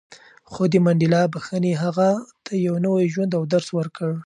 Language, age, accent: Pashto, 19-29, پکتیا ولایت، احمدزی